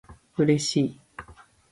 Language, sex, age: Japanese, female, 40-49